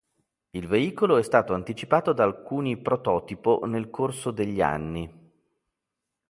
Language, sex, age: Italian, male, 40-49